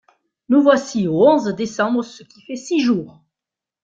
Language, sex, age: French, female, 60-69